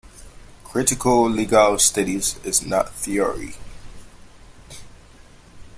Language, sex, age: English, male, 19-29